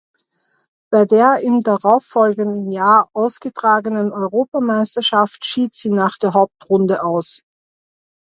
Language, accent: German, Österreichisches Deutsch